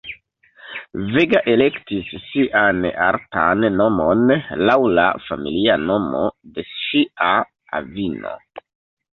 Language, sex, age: Esperanto, male, 30-39